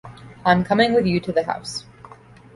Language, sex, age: English, female, 19-29